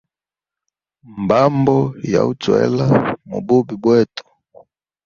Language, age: Hemba, 19-29